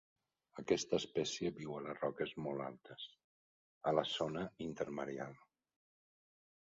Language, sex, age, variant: Catalan, male, 60-69, Central